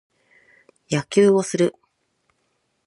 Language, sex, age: Japanese, female, 40-49